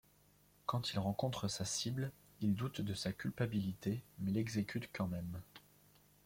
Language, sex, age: French, male, 19-29